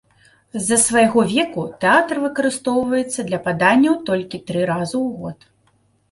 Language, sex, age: Belarusian, female, 30-39